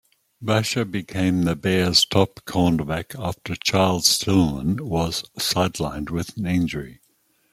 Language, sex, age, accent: English, male, 60-69, Australian English